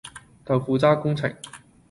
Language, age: Cantonese, 19-29